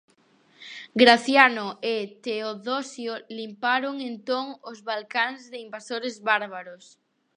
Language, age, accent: Galician, 40-49, Oriental (común en zona oriental)